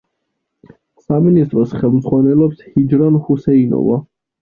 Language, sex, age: Georgian, male, 19-29